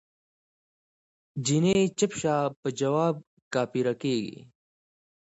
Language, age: Pashto, 19-29